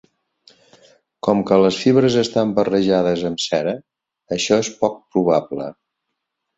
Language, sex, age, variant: Catalan, male, 60-69, Central